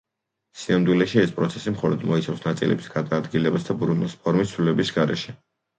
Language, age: Georgian, 19-29